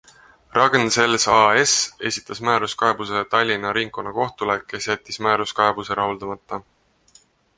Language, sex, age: Estonian, male, 19-29